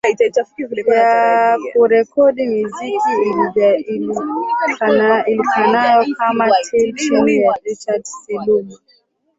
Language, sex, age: Swahili, female, 19-29